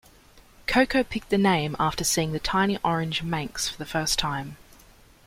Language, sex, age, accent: English, female, 19-29, Australian English